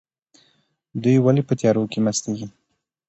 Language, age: Pashto, 19-29